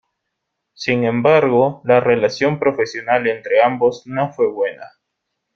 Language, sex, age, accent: Spanish, male, 19-29, Andino-Pacífico: Colombia, Perú, Ecuador, oeste de Bolivia y Venezuela andina